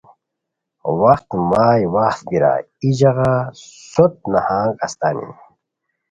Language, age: Khowar, 30-39